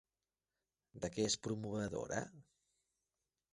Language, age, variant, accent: Catalan, 40-49, Central, central